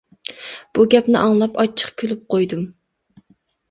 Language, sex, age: Uyghur, female, 19-29